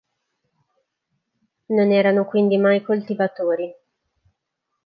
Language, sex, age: Italian, female, 19-29